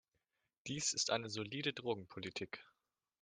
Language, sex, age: German, male, under 19